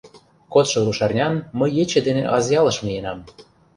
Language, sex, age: Mari, male, 19-29